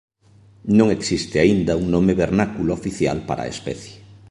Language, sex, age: Galician, male, 30-39